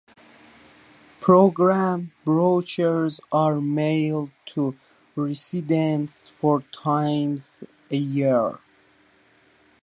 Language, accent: English, United States English